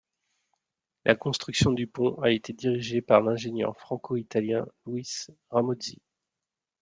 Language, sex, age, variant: French, male, 40-49, Français de métropole